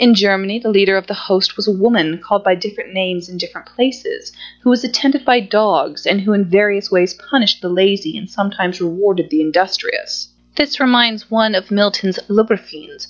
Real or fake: real